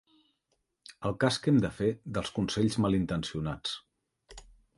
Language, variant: Catalan, Central